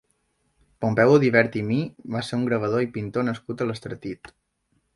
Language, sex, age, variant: Catalan, male, 19-29, Balear